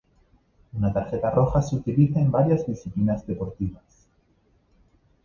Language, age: Spanish, 19-29